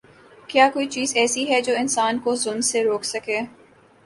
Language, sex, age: Urdu, female, 19-29